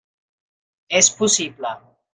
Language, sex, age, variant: Catalan, female, 40-49, Central